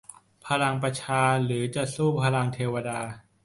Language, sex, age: Thai, male, 19-29